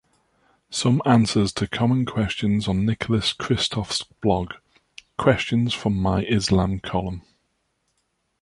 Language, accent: English, England English